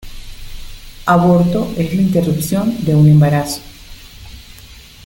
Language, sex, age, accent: Spanish, female, 40-49, Caribe: Cuba, Venezuela, Puerto Rico, República Dominicana, Panamá, Colombia caribeña, México caribeño, Costa del golfo de México